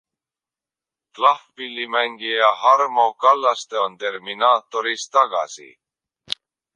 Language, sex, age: Estonian, male, 19-29